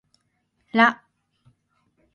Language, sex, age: Japanese, female, 19-29